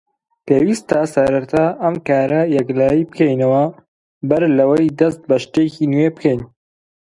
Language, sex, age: Central Kurdish, male, 19-29